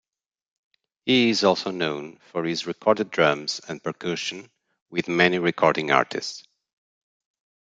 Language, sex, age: English, male, 40-49